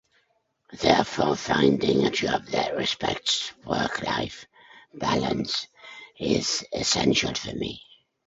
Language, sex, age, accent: English, male, 70-79, Scottish English